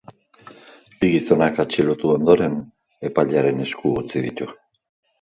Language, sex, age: Basque, male, 60-69